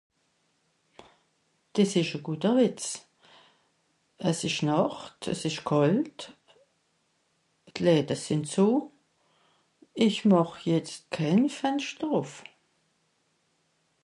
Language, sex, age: Swiss German, female, 60-69